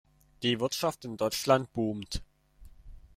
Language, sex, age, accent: German, male, 19-29, Deutschland Deutsch